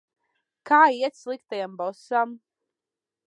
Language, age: Latvian, 19-29